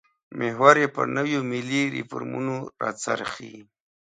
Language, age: Pashto, 30-39